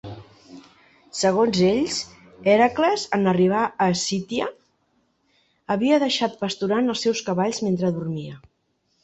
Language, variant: Catalan, Central